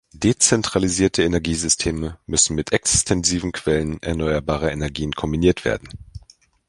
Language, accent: German, Deutschland Deutsch